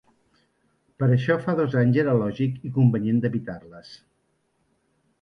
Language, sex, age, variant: Catalan, male, 50-59, Central